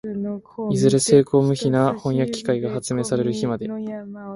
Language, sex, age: Japanese, male, 19-29